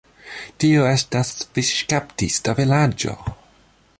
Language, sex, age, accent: Esperanto, male, 30-39, Internacia